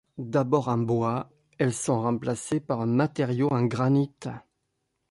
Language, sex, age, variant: French, male, 50-59, Français de métropole